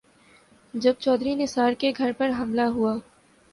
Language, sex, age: Urdu, female, 19-29